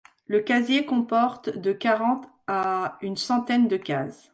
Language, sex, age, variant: French, female, 40-49, Français de métropole